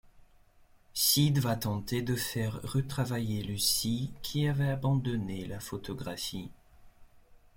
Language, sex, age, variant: French, male, 30-39, Français de métropole